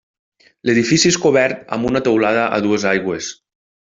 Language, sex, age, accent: Catalan, male, 30-39, valencià